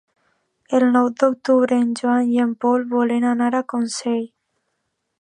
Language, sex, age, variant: Catalan, female, under 19, Alacantí